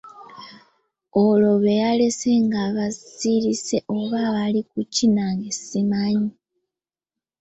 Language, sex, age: Ganda, female, under 19